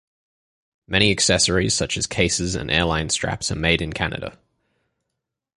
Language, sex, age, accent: English, male, 19-29, Australian English